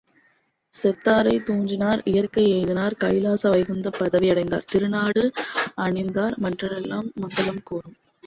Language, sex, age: Tamil, female, 19-29